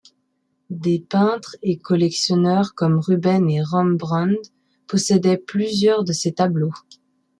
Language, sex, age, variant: French, female, 19-29, Français de métropole